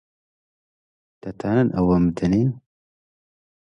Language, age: Central Kurdish, 19-29